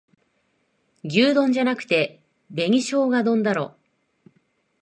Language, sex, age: Japanese, female, 30-39